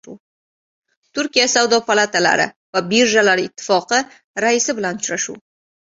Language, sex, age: Uzbek, female, 30-39